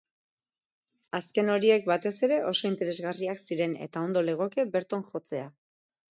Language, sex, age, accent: Basque, female, 40-49, Erdialdekoa edo Nafarra (Gipuzkoa, Nafarroa)